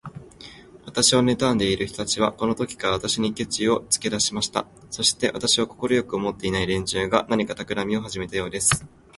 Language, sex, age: Japanese, male, under 19